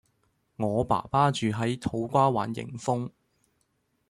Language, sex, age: Cantonese, male, 19-29